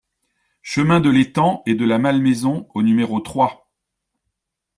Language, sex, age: French, male, 50-59